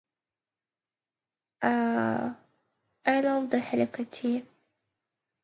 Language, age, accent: English, 19-29, United States English